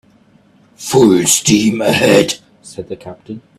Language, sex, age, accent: English, male, 30-39, England English